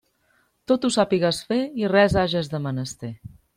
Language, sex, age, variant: Catalan, female, 30-39, Central